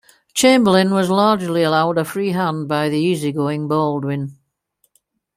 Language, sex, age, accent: English, female, 60-69, England English